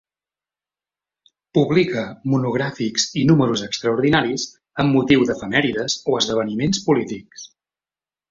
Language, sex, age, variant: Catalan, male, 30-39, Central